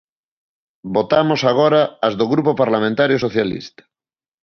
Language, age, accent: Galician, 30-39, Normativo (estándar)